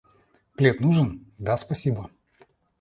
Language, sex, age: Russian, male, 40-49